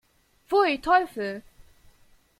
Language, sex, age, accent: German, female, 19-29, Deutschland Deutsch